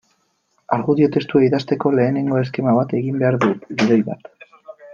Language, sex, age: Basque, male, 19-29